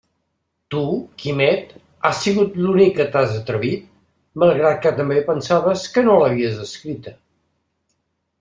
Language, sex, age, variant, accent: Catalan, male, 60-69, Central, central